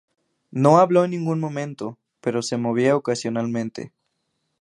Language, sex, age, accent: Spanish, male, 19-29, México